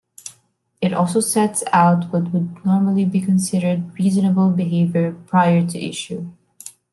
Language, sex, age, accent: English, female, 19-29, Filipino